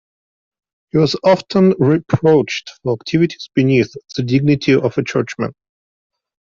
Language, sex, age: English, male, 30-39